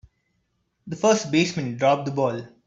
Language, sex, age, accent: English, male, 19-29, India and South Asia (India, Pakistan, Sri Lanka)